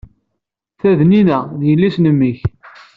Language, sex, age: Kabyle, male, 19-29